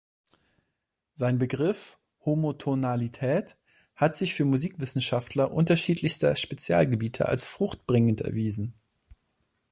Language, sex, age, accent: German, male, 30-39, Deutschland Deutsch